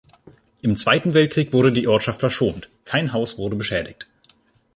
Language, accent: German, Deutschland Deutsch